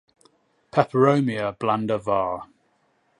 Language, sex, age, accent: English, male, 30-39, England English